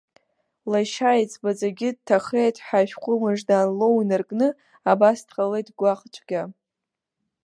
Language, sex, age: Abkhazian, female, under 19